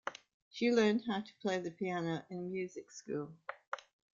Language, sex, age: English, female, 70-79